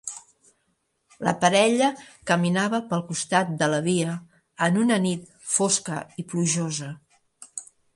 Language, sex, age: Catalan, female, 60-69